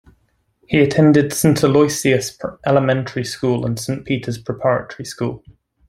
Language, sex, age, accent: English, male, 19-29, England English